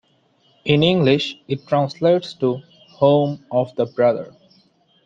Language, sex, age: English, male, 19-29